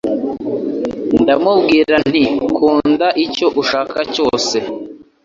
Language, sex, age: Kinyarwanda, male, 19-29